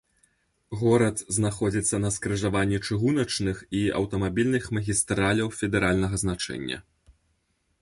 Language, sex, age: Belarusian, male, 19-29